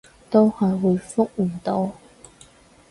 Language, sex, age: Cantonese, female, 30-39